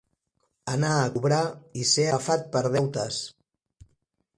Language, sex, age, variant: Catalan, male, 30-39, Central